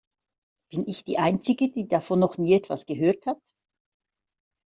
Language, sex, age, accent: German, female, 50-59, Schweizerdeutsch